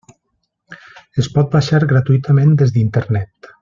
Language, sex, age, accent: Catalan, male, 40-49, valencià